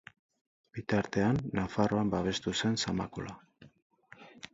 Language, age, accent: Basque, 50-59, Mendebalekoa (Araba, Bizkaia, Gipuzkoako mendebaleko herri batzuk)